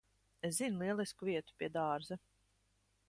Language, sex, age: Latvian, female, 30-39